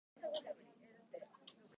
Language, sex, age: Japanese, female, 19-29